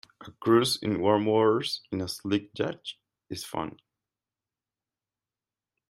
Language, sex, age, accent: English, male, 19-29, United States English